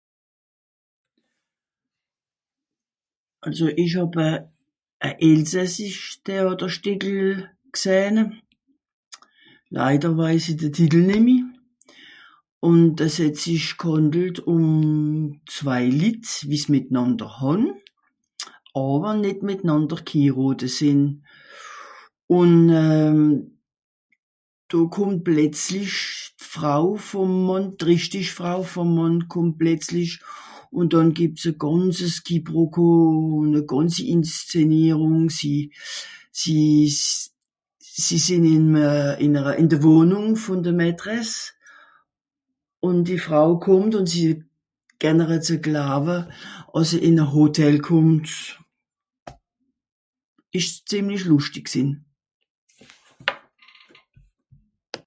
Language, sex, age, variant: Swiss German, female, 60-69, Nordniederàlemmànisch (Rishoffe, Zàwere, Bùsswìller, Hawenau, Brüemt, Stroossbùri, Molse, Dàmbàch, Schlettstàtt, Pfàlzbùri usw.)